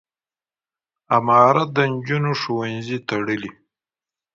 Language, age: Pashto, 40-49